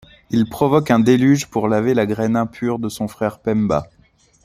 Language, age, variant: French, 40-49, Français de métropole